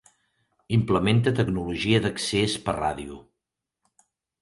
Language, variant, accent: Catalan, Central, tarragoní